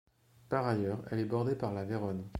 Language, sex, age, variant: French, male, under 19, Français de métropole